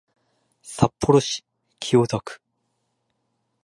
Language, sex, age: Japanese, male, 30-39